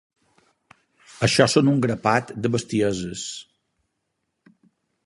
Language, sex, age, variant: Catalan, male, 60-69, Balear